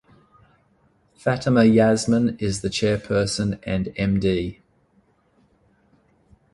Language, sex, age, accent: English, male, 50-59, Australian English